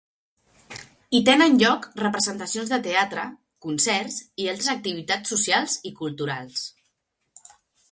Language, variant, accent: Catalan, Central, central